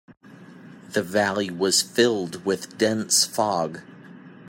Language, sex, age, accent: English, male, 30-39, United States English